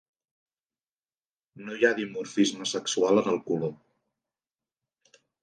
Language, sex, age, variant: Catalan, male, 40-49, Central